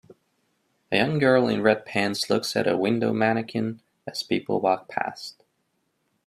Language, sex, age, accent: English, male, 19-29, United States English